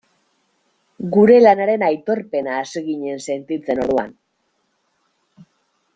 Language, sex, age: Basque, female, 30-39